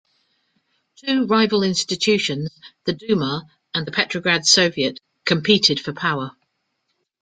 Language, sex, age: English, female, 50-59